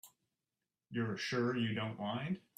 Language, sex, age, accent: English, male, 50-59, United States English